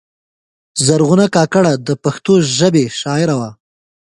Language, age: Pashto, 19-29